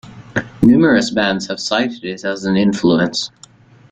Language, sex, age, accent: English, male, under 19, Canadian English